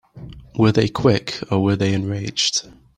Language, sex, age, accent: English, male, 19-29, England English